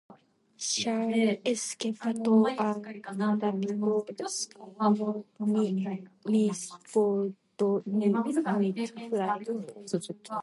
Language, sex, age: Aragonese, female, under 19